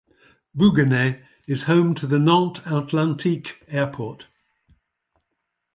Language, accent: English, England English